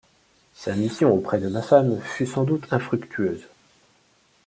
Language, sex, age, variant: French, male, 30-39, Français de métropole